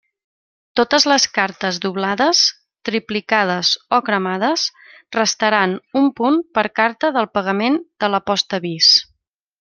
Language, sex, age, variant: Catalan, female, 30-39, Central